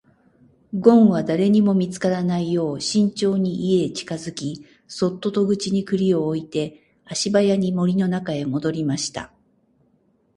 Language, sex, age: Japanese, female, 60-69